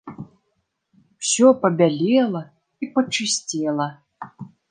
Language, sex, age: Belarusian, female, 19-29